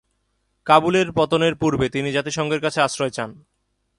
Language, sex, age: Bengali, male, 19-29